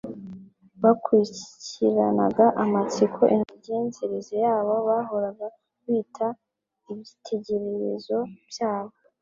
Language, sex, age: Kinyarwanda, female, 19-29